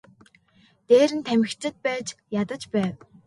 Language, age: Mongolian, 19-29